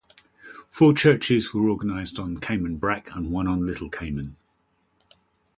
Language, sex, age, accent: English, male, 60-69, England English